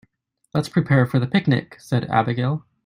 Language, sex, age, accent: English, male, 19-29, United States English